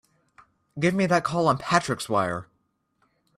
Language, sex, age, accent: English, male, under 19, United States English